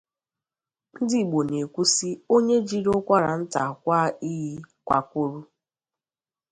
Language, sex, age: Igbo, female, 30-39